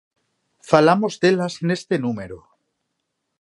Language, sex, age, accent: Galician, male, 30-39, Normativo (estándar)